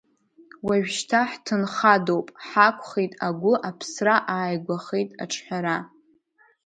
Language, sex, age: Abkhazian, female, under 19